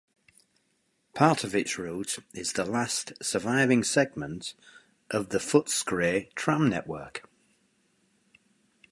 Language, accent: English, England English